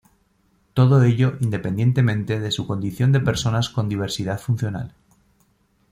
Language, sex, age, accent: Spanish, male, 40-49, España: Norte peninsular (Asturias, Castilla y León, Cantabria, País Vasco, Navarra, Aragón, La Rioja, Guadalajara, Cuenca)